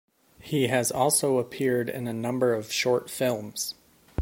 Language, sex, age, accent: English, male, 30-39, United States English